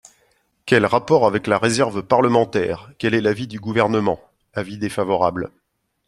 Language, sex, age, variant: French, male, 50-59, Français de métropole